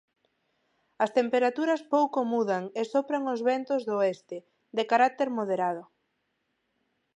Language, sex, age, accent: Galician, female, 30-39, Neofalante